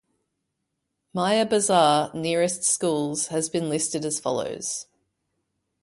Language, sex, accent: English, female, Australian English